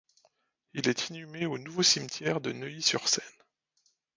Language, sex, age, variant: French, male, 50-59, Français de métropole